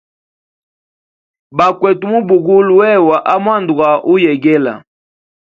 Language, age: Hemba, 19-29